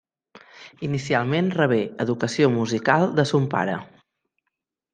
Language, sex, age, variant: Catalan, female, 40-49, Central